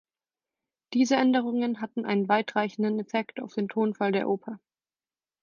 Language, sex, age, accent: German, female, 19-29, Deutschland Deutsch